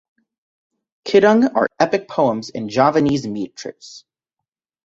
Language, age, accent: English, 19-29, United States English